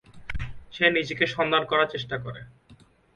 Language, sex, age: Bengali, male, 19-29